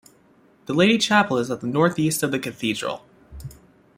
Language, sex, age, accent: English, male, under 19, United States English